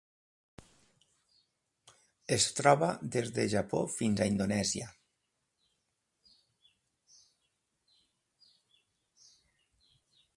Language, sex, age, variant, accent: Catalan, male, 60-69, Valencià central, valencià